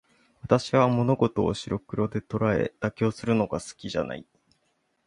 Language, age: Japanese, 19-29